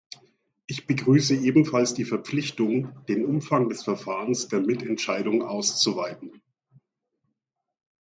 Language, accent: German, Deutschland Deutsch